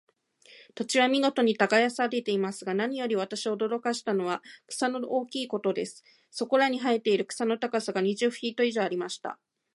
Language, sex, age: Japanese, female, 30-39